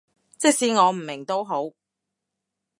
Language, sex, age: Cantonese, female, 30-39